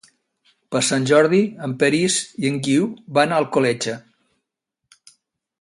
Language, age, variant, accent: Catalan, 60-69, Central, central